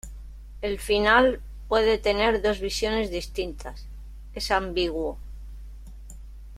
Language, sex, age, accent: Spanish, male, 60-69, España: Norte peninsular (Asturias, Castilla y León, Cantabria, País Vasco, Navarra, Aragón, La Rioja, Guadalajara, Cuenca)